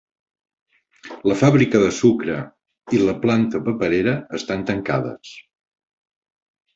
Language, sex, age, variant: Catalan, male, 60-69, Central